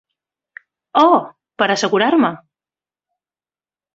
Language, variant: Catalan, Central